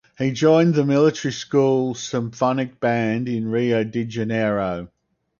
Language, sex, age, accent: English, male, 50-59, Australian English